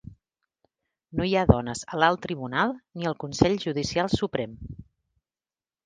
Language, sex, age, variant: Catalan, female, 40-49, Central